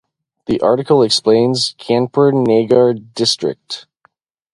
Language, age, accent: English, 19-29, United States English; midwest